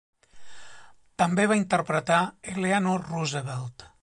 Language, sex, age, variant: Catalan, male, 40-49, Central